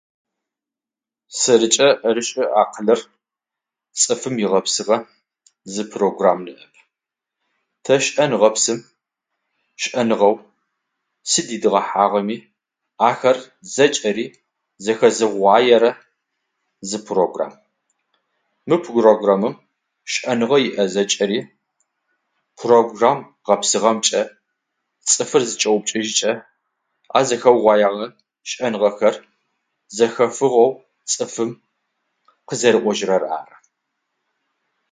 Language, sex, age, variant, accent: Adyghe, male, 40-49, Адыгабзэ (Кирил, пстэумэ зэдыряе), Бжъэдыгъу (Bjeduğ)